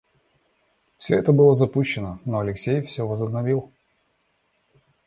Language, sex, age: Russian, male, 40-49